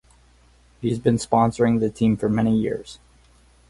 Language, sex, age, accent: English, male, 30-39, United States English